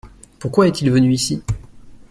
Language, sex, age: French, male, 19-29